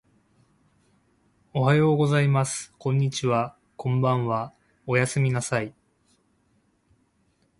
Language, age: Japanese, 30-39